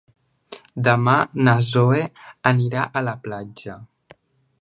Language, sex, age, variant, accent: Catalan, male, under 19, Central, central